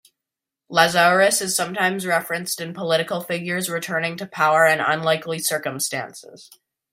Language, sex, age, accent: English, male, under 19, United States English